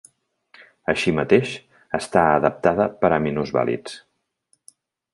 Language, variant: Catalan, Central